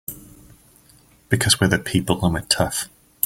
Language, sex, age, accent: English, male, 40-49, England English